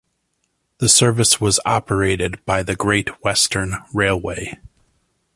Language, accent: English, United States English